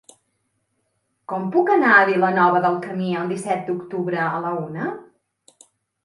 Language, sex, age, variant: Catalan, female, 40-49, Central